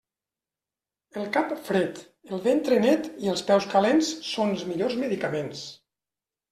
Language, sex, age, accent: Catalan, male, 50-59, valencià